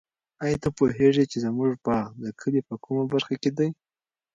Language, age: Pashto, 19-29